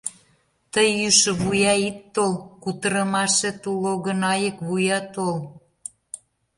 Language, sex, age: Mari, female, 60-69